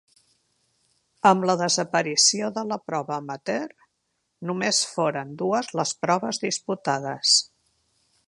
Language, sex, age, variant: Catalan, female, 70-79, Central